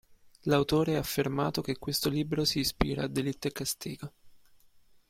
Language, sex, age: Italian, male, 19-29